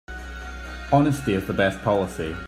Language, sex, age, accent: English, male, 19-29, Scottish English